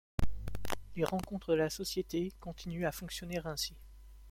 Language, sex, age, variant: French, male, 19-29, Français de métropole